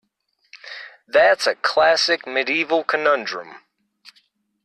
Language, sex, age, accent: English, male, 30-39, United States English